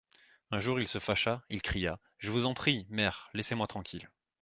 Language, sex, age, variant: French, male, 30-39, Français de métropole